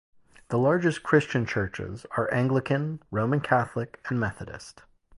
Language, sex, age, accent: English, male, 40-49, United States English